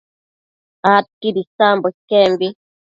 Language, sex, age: Matsés, female, under 19